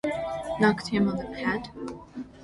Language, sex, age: English, female, 19-29